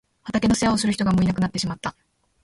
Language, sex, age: Japanese, female, 19-29